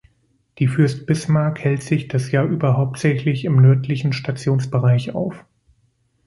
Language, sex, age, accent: German, male, 19-29, Deutschland Deutsch